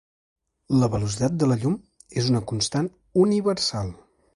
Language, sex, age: Catalan, male, 19-29